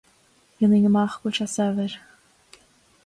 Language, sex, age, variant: Irish, female, 19-29, Gaeilge Chonnacht